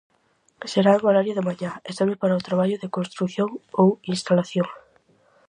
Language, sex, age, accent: Galician, female, under 19, Atlántico (seseo e gheada)